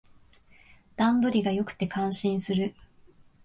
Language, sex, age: Japanese, female, 19-29